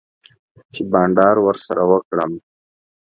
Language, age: Pashto, 19-29